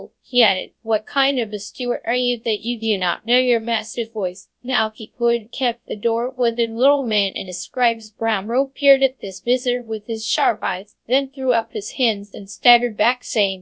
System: TTS, GradTTS